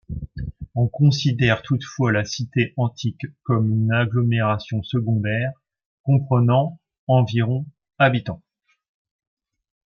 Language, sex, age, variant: French, male, 40-49, Français de métropole